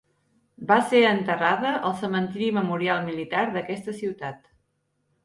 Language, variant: Catalan, Central